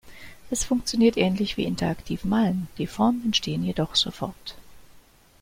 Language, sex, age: German, female, 40-49